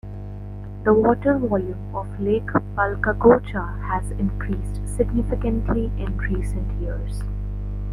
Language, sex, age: English, female, 19-29